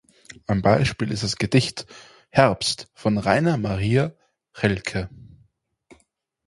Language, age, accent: German, 19-29, Österreichisches Deutsch